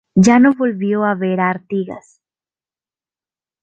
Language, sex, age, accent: Spanish, female, under 19, Andino-Pacífico: Colombia, Perú, Ecuador, oeste de Bolivia y Venezuela andina